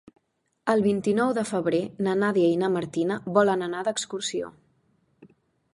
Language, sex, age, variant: Catalan, female, 19-29, Central